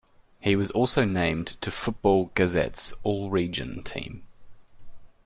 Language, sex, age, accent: English, male, 19-29, Australian English